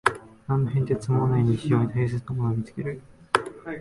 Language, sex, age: Japanese, male, 19-29